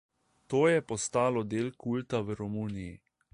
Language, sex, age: Slovenian, male, 19-29